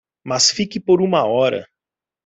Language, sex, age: Portuguese, male, 30-39